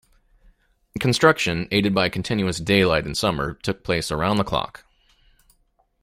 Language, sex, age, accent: English, male, 40-49, United States English